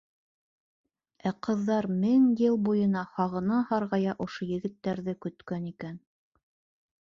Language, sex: Bashkir, female